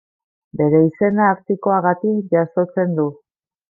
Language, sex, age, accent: Basque, female, 50-59, Erdialdekoa edo Nafarra (Gipuzkoa, Nafarroa)